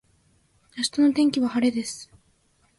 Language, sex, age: Japanese, female, under 19